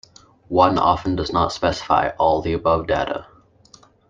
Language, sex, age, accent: English, male, 19-29, Canadian English